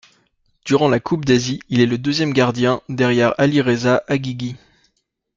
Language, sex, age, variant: French, male, 19-29, Français de métropole